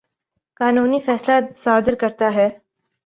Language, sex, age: Urdu, female, 19-29